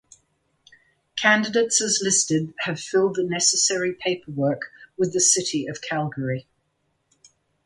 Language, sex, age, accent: English, female, 70-79, England English